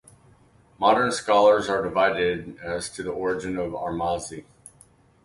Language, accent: English, United States English